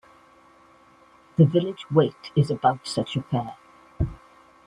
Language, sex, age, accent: English, female, 60-69, Welsh English